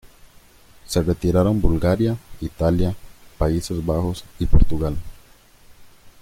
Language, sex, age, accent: Spanish, male, 19-29, América central